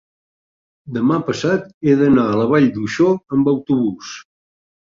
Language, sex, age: Catalan, male, 60-69